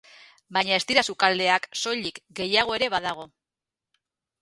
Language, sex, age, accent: Basque, female, 40-49, Mendebalekoa (Araba, Bizkaia, Gipuzkoako mendebaleko herri batzuk)